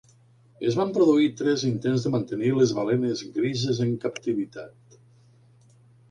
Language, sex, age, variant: Catalan, male, 50-59, Nord-Occidental